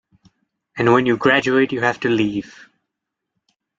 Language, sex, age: English, male, under 19